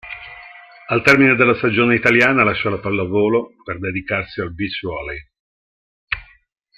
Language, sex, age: Italian, male, 60-69